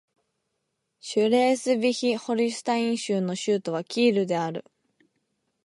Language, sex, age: Japanese, female, 19-29